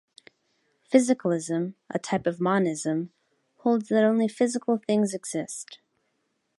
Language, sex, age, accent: English, female, 40-49, United States English